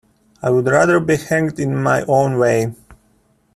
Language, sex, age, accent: English, male, 40-49, Australian English